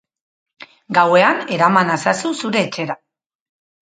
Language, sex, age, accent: Basque, female, 40-49, Mendebalekoa (Araba, Bizkaia, Gipuzkoako mendebaleko herri batzuk)